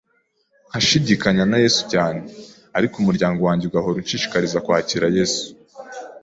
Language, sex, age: Kinyarwanda, female, 19-29